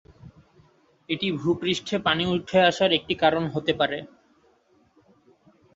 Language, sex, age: Bengali, male, 19-29